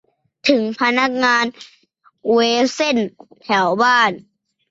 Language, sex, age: Thai, male, 30-39